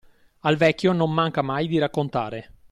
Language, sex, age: Italian, male, 19-29